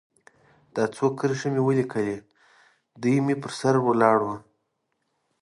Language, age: Pashto, 19-29